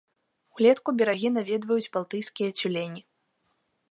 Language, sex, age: Belarusian, female, 19-29